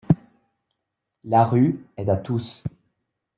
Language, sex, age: French, male, 19-29